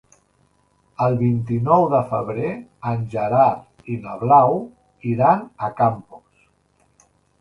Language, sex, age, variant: Catalan, male, 50-59, Central